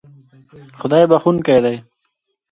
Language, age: Pashto, 30-39